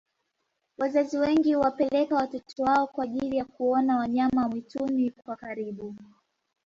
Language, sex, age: Swahili, female, 19-29